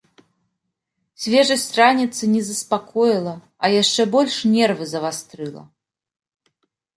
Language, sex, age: Belarusian, female, 30-39